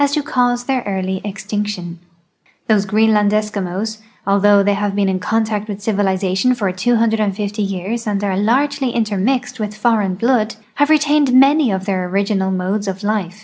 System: none